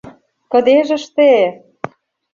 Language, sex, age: Mari, female, 50-59